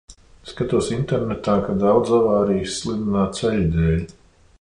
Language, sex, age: Latvian, male, 40-49